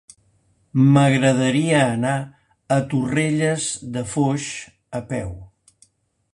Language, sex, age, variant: Catalan, male, 60-69, Central